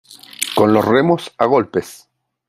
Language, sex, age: Spanish, male, 50-59